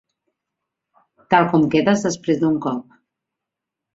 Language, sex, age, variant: Catalan, female, 40-49, Central